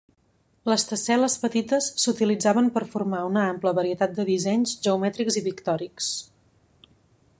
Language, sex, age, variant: Catalan, female, 19-29, Central